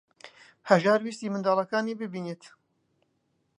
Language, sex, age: Central Kurdish, male, 19-29